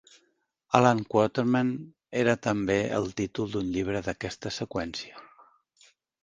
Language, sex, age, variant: Catalan, male, 50-59, Central